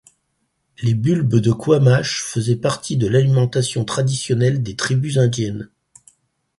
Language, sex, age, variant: French, male, 60-69, Français de métropole